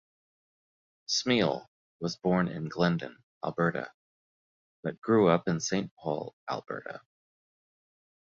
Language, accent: English, United States English